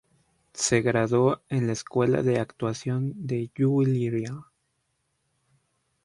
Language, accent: Spanish, México